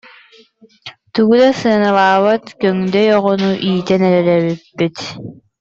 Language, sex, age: Yakut, female, under 19